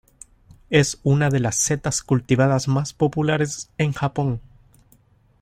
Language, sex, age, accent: Spanish, male, 19-29, América central